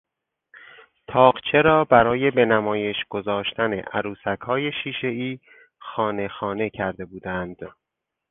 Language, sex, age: Persian, male, 30-39